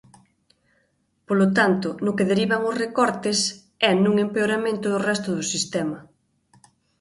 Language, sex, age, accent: Galician, female, 30-39, Normativo (estándar)